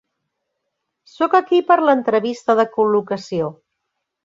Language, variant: Catalan, Central